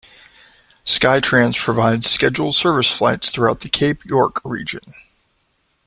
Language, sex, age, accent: English, male, 40-49, United States English